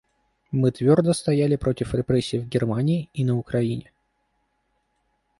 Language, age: Russian, 19-29